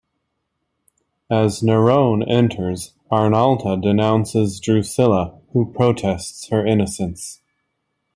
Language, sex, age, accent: English, male, 30-39, United States English